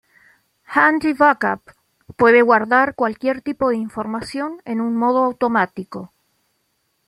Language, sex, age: Spanish, female, 40-49